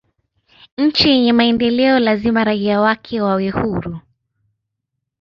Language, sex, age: Swahili, female, 19-29